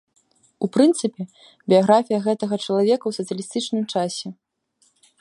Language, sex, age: Belarusian, female, 19-29